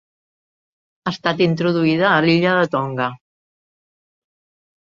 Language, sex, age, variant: Catalan, female, 60-69, Central